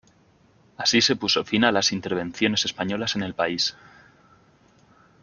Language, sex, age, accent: Spanish, male, 30-39, España: Norte peninsular (Asturias, Castilla y León, Cantabria, País Vasco, Navarra, Aragón, La Rioja, Guadalajara, Cuenca)